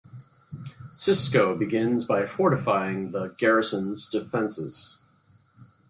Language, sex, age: English, male, 50-59